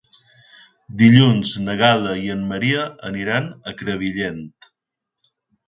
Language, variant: Catalan, Balear